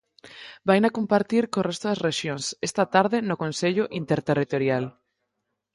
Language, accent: Galician, Normativo (estándar)